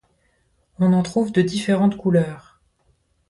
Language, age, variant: French, 30-39, Français de métropole